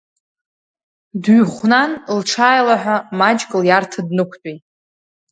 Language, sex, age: Abkhazian, female, under 19